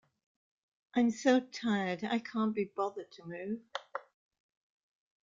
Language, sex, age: English, female, 70-79